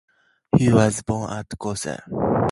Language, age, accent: English, 19-29, United States English